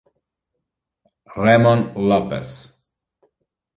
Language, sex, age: Italian, male, 30-39